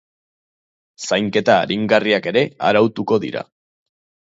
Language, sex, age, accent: Basque, male, 30-39, Mendebalekoa (Araba, Bizkaia, Gipuzkoako mendebaleko herri batzuk)